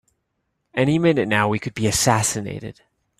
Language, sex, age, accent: English, male, 30-39, United States English